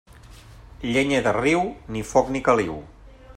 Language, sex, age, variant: Catalan, male, 40-49, Central